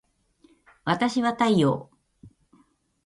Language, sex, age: Japanese, female, 50-59